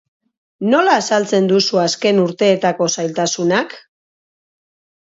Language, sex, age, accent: Basque, female, 40-49, Mendebalekoa (Araba, Bizkaia, Gipuzkoako mendebaleko herri batzuk)